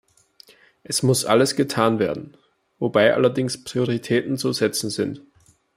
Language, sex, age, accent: German, male, 19-29, Österreichisches Deutsch